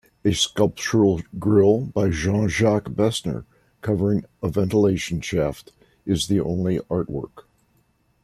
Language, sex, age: English, male, 70-79